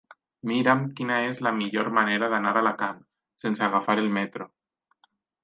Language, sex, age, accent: Catalan, male, 19-29, valencià